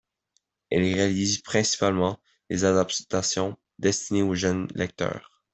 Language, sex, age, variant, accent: French, male, under 19, Français d'Amérique du Nord, Français du Canada